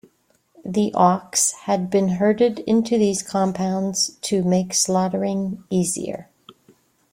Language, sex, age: English, female, 50-59